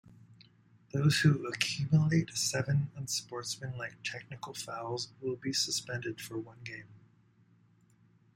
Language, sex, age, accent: English, male, 50-59, United States English